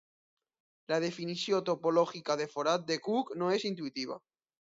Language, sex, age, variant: Catalan, male, under 19, Alacantí